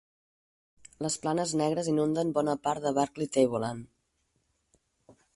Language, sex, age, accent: Catalan, female, 40-49, estàndard